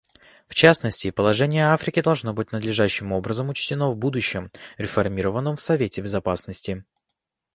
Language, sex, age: Russian, male, 19-29